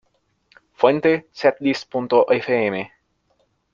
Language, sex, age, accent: Spanish, male, 19-29, México